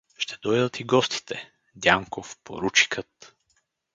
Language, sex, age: Bulgarian, male, 30-39